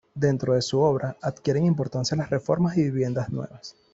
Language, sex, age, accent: Spanish, male, 30-39, Caribe: Cuba, Venezuela, Puerto Rico, República Dominicana, Panamá, Colombia caribeña, México caribeño, Costa del golfo de México